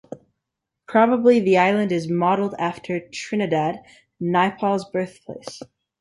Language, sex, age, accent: English, male, under 19, United States English